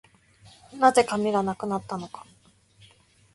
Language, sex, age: Japanese, male, 19-29